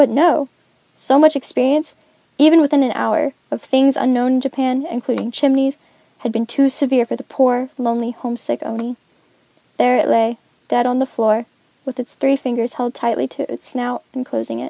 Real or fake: real